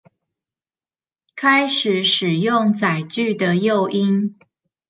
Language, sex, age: Chinese, female, 30-39